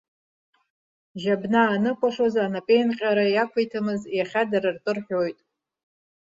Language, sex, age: Abkhazian, female, 40-49